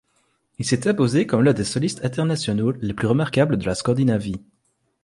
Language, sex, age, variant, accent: French, male, 30-39, Français d'Europe, Français de Belgique